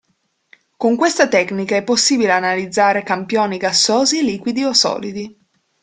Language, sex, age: Italian, female, 19-29